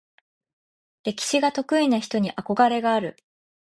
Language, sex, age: Japanese, female, 19-29